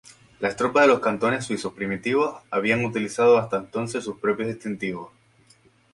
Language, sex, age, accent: Spanish, male, 19-29, España: Islas Canarias